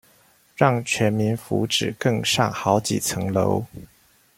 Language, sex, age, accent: Chinese, male, 40-49, 出生地：臺中市